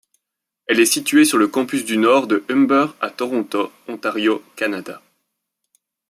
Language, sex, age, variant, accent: French, male, 30-39, Français d'Europe, Français de Belgique